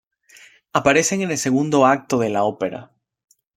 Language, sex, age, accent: Spanish, male, 30-39, Caribe: Cuba, Venezuela, Puerto Rico, República Dominicana, Panamá, Colombia caribeña, México caribeño, Costa del golfo de México